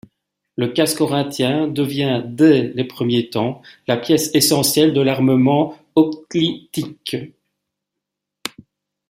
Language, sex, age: French, male, 50-59